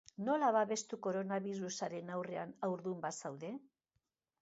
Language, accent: Basque, Mendebalekoa (Araba, Bizkaia, Gipuzkoako mendebaleko herri batzuk)